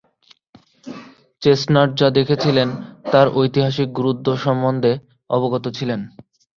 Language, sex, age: Bengali, male, 19-29